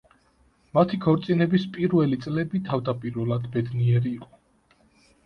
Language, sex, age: Georgian, male, 19-29